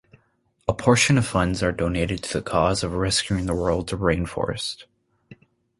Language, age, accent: English, 19-29, United States English